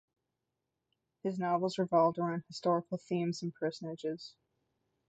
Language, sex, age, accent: English, female, under 19, United States English